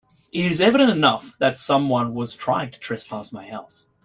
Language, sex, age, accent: English, male, 40-49, Australian English